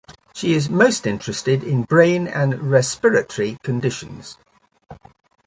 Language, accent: English, England English